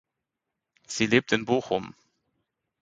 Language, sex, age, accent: German, male, 30-39, Deutschland Deutsch